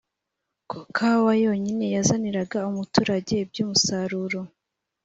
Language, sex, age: Kinyarwanda, female, 19-29